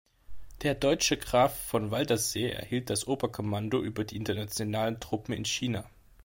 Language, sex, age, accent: German, male, 19-29, Deutschland Deutsch